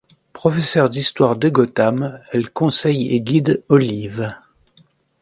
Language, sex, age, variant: French, male, 60-69, Français de métropole